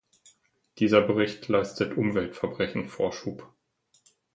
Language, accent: German, Deutschland Deutsch